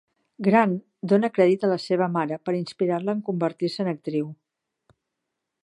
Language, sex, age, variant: Catalan, female, 40-49, Central